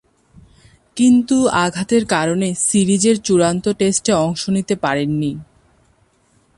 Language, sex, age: Bengali, female, 19-29